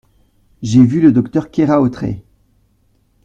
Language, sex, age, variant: French, male, 40-49, Français de métropole